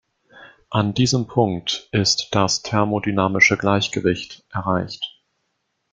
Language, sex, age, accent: German, male, 19-29, Deutschland Deutsch